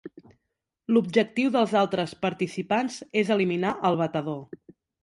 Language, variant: Catalan, Nord-Occidental